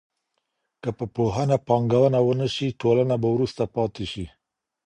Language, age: Pashto, 50-59